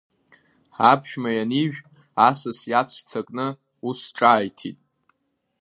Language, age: Abkhazian, under 19